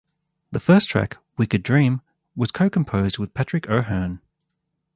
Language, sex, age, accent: English, male, 30-39, Australian English